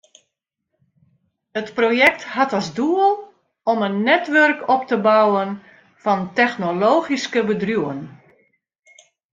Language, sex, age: Western Frisian, female, 50-59